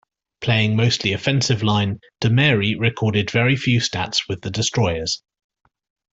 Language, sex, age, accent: English, male, 40-49, England English